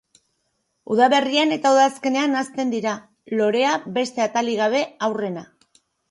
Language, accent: Basque, Erdialdekoa edo Nafarra (Gipuzkoa, Nafarroa)